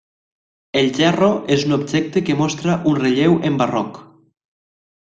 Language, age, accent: Catalan, under 19, valencià